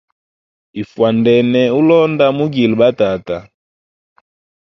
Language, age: Hemba, 19-29